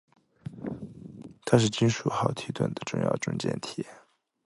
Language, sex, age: Chinese, male, 19-29